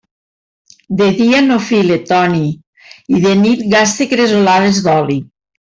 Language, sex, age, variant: Catalan, female, 50-59, Nord-Occidental